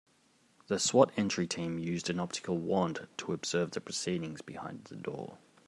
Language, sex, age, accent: English, male, 19-29, Australian English